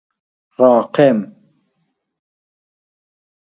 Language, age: Persian, 40-49